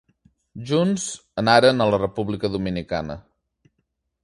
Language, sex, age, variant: Catalan, male, 30-39, Central